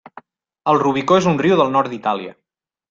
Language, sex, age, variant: Catalan, male, 40-49, Central